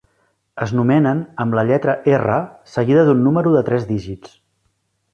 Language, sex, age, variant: Catalan, male, 40-49, Central